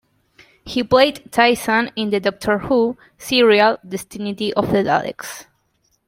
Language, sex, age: English, female, 19-29